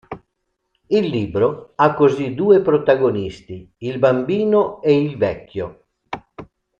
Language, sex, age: Italian, male, 60-69